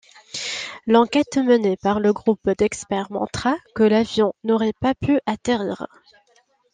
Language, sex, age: French, female, 19-29